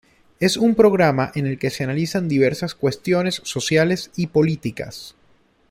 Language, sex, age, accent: Spanish, male, 30-39, Caribe: Cuba, Venezuela, Puerto Rico, República Dominicana, Panamá, Colombia caribeña, México caribeño, Costa del golfo de México